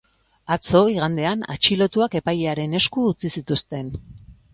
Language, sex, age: Basque, female, 40-49